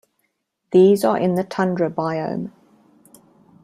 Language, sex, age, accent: English, female, 30-39, Southern African (South Africa, Zimbabwe, Namibia)